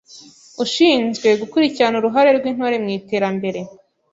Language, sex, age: Kinyarwanda, female, 19-29